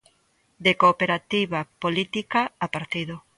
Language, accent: Galician, Atlántico (seseo e gheada)